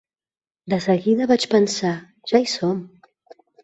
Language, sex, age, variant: Catalan, female, 30-39, Central